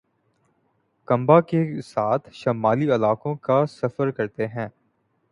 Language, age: Urdu, 19-29